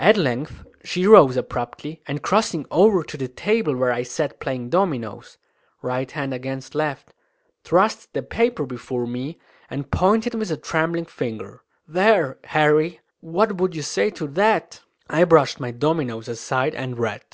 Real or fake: real